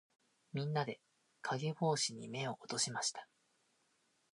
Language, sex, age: Japanese, male, 19-29